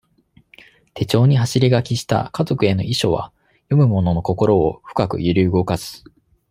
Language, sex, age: Japanese, male, 30-39